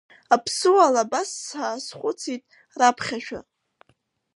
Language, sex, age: Abkhazian, female, under 19